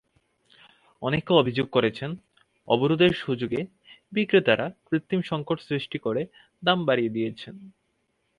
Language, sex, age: Bengali, male, 19-29